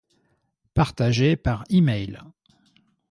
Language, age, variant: French, 50-59, Français de métropole